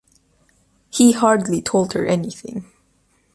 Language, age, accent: English, under 19, United States English